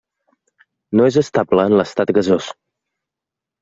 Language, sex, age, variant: Catalan, male, 19-29, Central